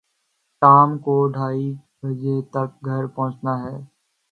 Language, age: Urdu, 19-29